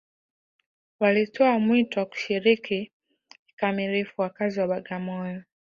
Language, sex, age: Swahili, female, 19-29